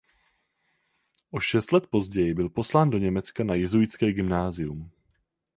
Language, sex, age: Czech, male, 19-29